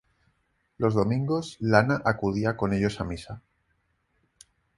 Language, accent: Spanish, España: Norte peninsular (Asturias, Castilla y León, Cantabria, País Vasco, Navarra, Aragón, La Rioja, Guadalajara, Cuenca)